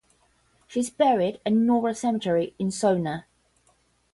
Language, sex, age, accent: English, female, 19-29, United States English; England English